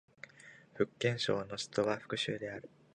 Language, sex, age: Japanese, male, 19-29